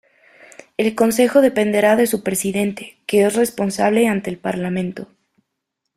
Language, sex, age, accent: Spanish, female, 19-29, México